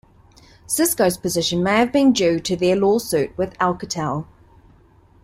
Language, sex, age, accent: English, female, 30-39, New Zealand English